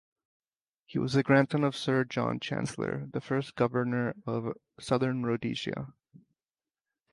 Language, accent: English, United States English